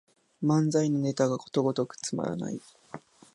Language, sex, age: Japanese, female, 90+